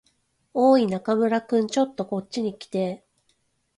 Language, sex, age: Japanese, female, 30-39